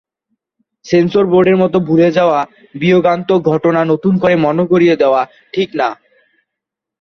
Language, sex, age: Bengali, male, 19-29